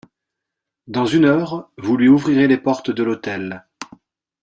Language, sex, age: French, male, 40-49